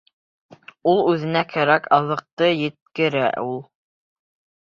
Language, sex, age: Bashkir, male, under 19